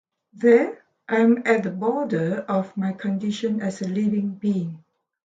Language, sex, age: English, female, 50-59